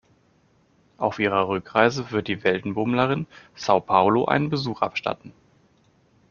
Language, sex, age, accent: German, male, 30-39, Deutschland Deutsch